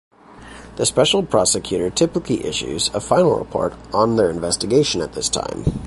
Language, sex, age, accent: English, male, 19-29, Canadian English